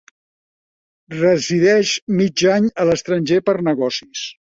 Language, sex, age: Catalan, male, 70-79